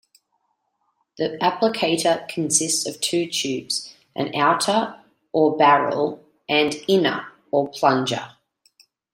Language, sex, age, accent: English, female, 30-39, Australian English